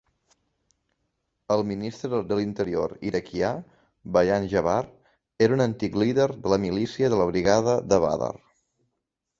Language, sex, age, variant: Catalan, male, 19-29, Central